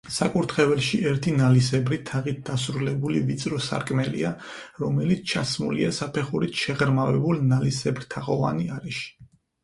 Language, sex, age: Georgian, male, 30-39